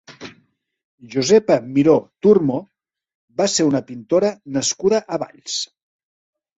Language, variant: Catalan, Central